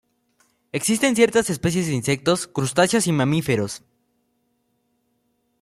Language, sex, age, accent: Spanish, male, under 19, México